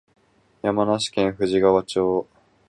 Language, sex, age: Japanese, male, 19-29